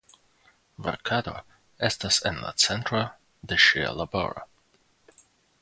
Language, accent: Esperanto, Internacia